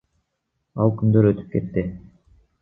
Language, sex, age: Kyrgyz, male, 19-29